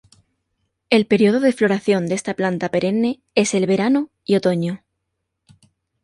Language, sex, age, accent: Spanish, female, 19-29, España: Sur peninsular (Andalucia, Extremadura, Murcia)